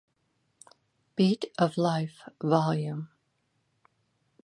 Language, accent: English, United States English